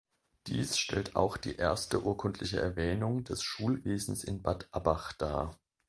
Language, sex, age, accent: German, male, 40-49, Deutschland Deutsch